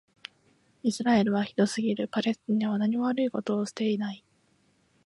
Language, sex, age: Japanese, female, 19-29